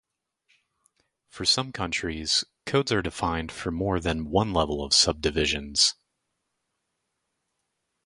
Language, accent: English, United States English